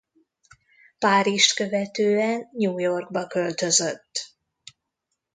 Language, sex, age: Hungarian, female, 50-59